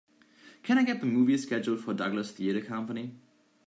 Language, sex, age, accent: English, male, 19-29, United States English